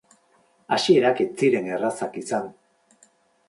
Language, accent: Basque, Mendebalekoa (Araba, Bizkaia, Gipuzkoako mendebaleko herri batzuk)